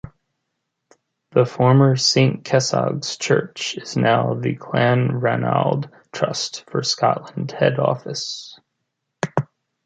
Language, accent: English, United States English